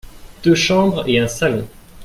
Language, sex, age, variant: French, male, 19-29, Français de métropole